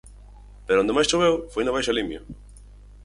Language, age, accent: Galician, 19-29, Central (gheada)